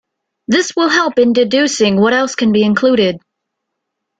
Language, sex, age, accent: English, female, 19-29, United States English